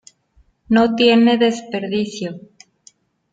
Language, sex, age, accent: Spanish, female, 40-49, México